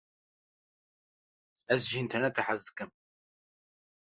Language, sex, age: Kurdish, male, 19-29